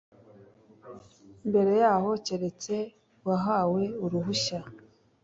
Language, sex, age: Kinyarwanda, female, 19-29